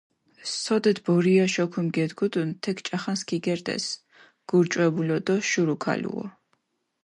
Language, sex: Mingrelian, female